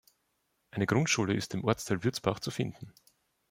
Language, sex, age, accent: German, male, 30-39, Österreichisches Deutsch